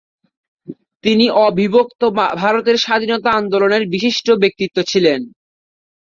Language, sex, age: Bengali, male, 19-29